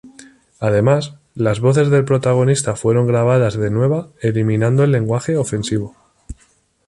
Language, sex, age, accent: Spanish, male, 19-29, España: Norte peninsular (Asturias, Castilla y León, Cantabria, País Vasco, Navarra, Aragón, La Rioja, Guadalajara, Cuenca)